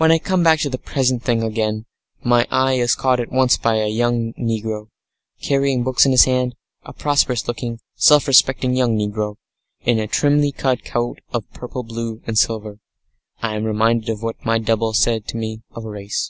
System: none